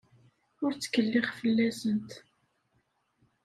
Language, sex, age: Kabyle, female, 30-39